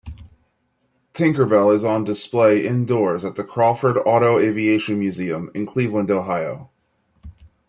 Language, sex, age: English, male, 40-49